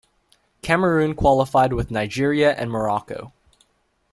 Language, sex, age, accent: English, male, under 19, United States English